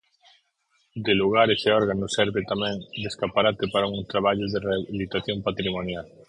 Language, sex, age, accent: Galician, male, 30-39, Central (gheada)